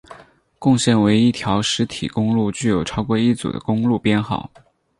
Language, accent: Chinese, 出生地：江西省